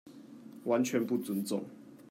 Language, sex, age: Chinese, male, 19-29